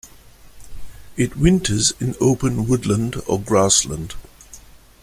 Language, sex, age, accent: English, male, 60-69, India and South Asia (India, Pakistan, Sri Lanka)